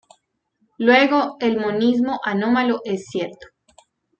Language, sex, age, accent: Spanish, female, 30-39, Andino-Pacífico: Colombia, Perú, Ecuador, oeste de Bolivia y Venezuela andina